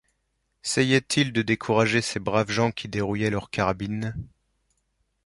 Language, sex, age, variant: French, male, 30-39, Français de métropole